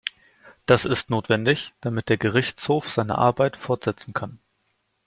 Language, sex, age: German, male, 19-29